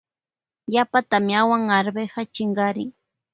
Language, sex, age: Loja Highland Quichua, female, 19-29